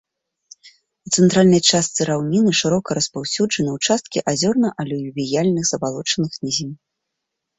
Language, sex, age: Belarusian, female, 30-39